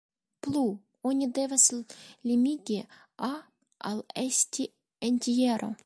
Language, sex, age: Esperanto, female, 19-29